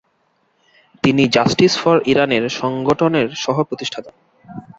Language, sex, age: Bengali, male, 19-29